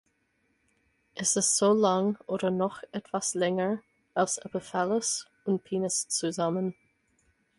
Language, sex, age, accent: German, female, 30-39, Amerikanisches Deutsch